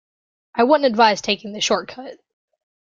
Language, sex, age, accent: English, male, under 19, United States English